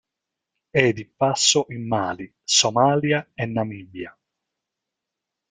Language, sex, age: Italian, male, 40-49